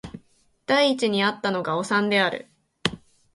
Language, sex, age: Japanese, female, 19-29